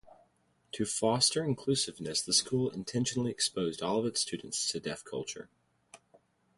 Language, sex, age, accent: English, male, 19-29, United States English